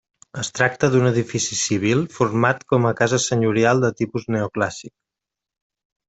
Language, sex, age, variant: Catalan, male, 30-39, Central